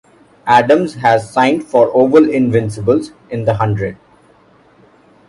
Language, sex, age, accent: English, male, 30-39, India and South Asia (India, Pakistan, Sri Lanka)